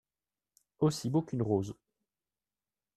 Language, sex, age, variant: French, male, 40-49, Français de métropole